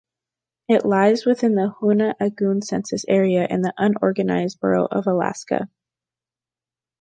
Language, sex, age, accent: English, female, under 19, United States English